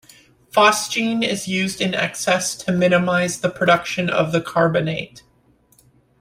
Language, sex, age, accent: English, female, 30-39, United States English